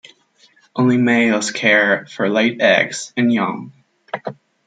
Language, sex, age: English, male, 19-29